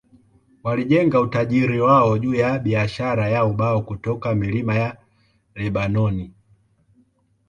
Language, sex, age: Swahili, male, 19-29